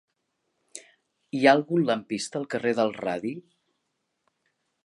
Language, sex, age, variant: Catalan, female, 50-59, Central